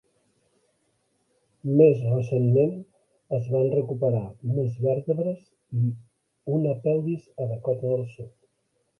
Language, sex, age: Catalan, male, 50-59